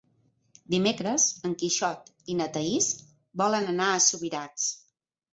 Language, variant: Catalan, Central